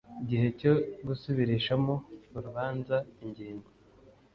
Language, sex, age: Kinyarwanda, male, 19-29